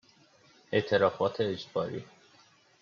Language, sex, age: Persian, male, 19-29